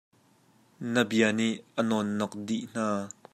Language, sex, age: Hakha Chin, male, 30-39